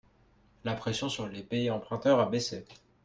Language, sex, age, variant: French, male, under 19, Français de métropole